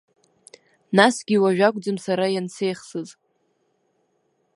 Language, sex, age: Abkhazian, female, under 19